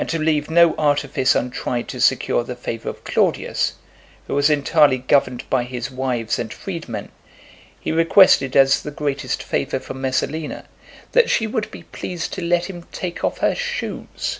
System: none